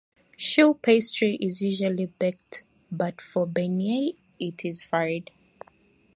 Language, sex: English, female